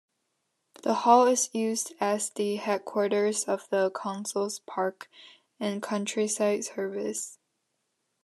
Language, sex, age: English, female, under 19